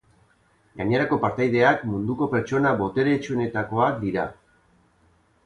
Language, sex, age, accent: Basque, male, 40-49, Erdialdekoa edo Nafarra (Gipuzkoa, Nafarroa)